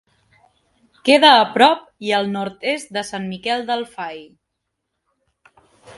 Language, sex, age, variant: Catalan, female, 19-29, Central